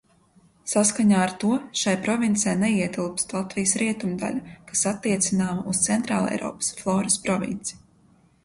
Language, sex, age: Latvian, female, 19-29